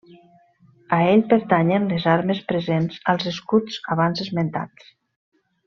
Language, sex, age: Catalan, female, 40-49